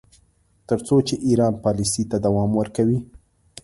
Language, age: Pashto, 30-39